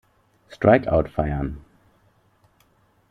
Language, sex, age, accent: German, male, 30-39, Deutschland Deutsch